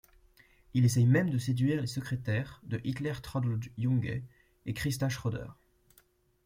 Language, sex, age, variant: French, male, 19-29, Français de métropole